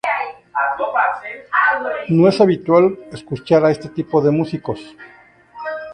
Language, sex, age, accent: Spanish, male, 50-59, México